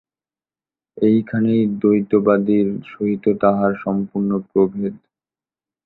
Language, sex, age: Bengali, male, 19-29